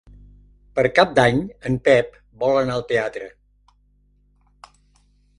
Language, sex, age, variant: Catalan, male, 80-89, Central